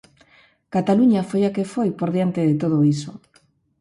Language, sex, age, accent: Galician, female, 40-49, Normativo (estándar)